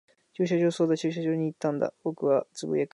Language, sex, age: Japanese, male, 19-29